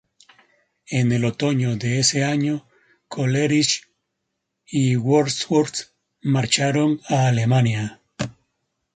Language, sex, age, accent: Spanish, male, 30-39, España: Centro-Sur peninsular (Madrid, Toledo, Castilla-La Mancha)